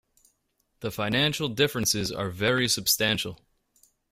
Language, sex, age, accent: English, male, 19-29, United States English